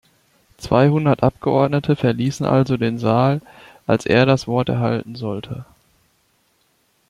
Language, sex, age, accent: German, male, 19-29, Deutschland Deutsch